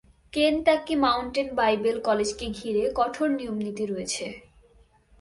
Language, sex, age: Bengali, female, 19-29